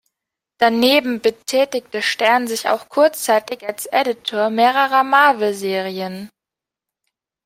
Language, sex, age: German, female, under 19